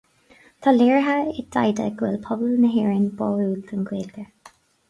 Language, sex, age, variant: Irish, female, 19-29, Gaeilge na Mumhan